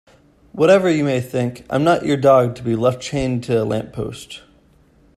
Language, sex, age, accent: English, male, 19-29, United States English